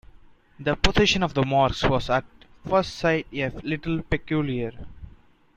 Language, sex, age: English, male, 19-29